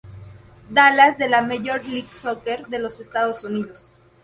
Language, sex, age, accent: Spanish, female, 19-29, México